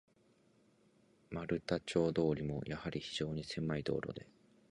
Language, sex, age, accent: Japanese, male, 19-29, 標準語